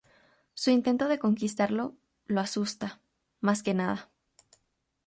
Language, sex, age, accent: Spanish, female, under 19, América central